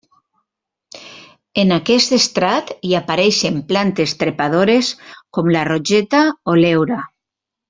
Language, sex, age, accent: Catalan, female, 50-59, valencià